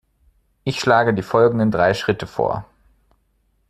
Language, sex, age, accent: German, male, 30-39, Deutschland Deutsch